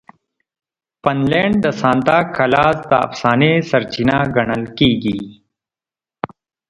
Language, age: Pashto, 30-39